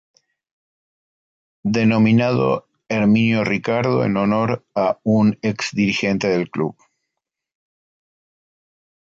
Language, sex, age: Spanish, male, 50-59